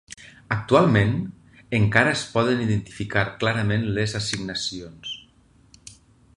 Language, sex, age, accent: Catalan, male, 40-49, valencià